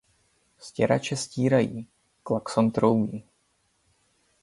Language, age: Czech, 19-29